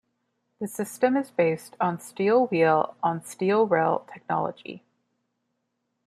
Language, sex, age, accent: English, female, 19-29, United States English